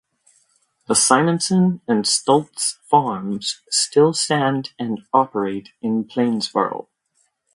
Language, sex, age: English, male, 30-39